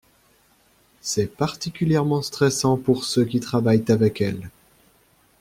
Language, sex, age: French, male, 19-29